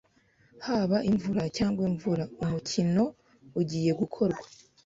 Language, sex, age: Kinyarwanda, female, 19-29